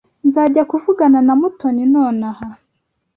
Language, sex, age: Kinyarwanda, female, 19-29